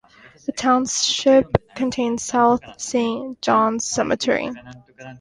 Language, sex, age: English, female, 19-29